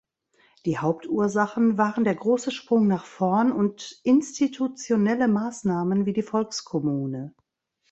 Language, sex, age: German, female, 60-69